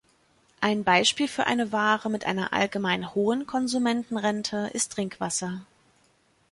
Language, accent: German, Deutschland Deutsch